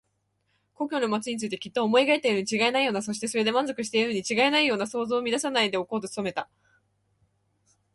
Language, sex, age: Japanese, female, under 19